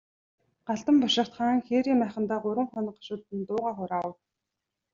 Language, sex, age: Mongolian, female, 19-29